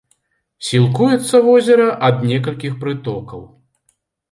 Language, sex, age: Belarusian, male, 40-49